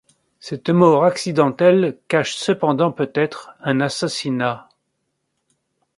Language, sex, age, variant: French, male, 60-69, Français de métropole